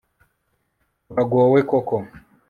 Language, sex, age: Kinyarwanda, male, 19-29